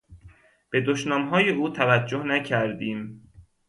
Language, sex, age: Persian, male, 19-29